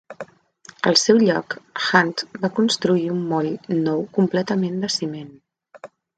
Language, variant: Catalan, Central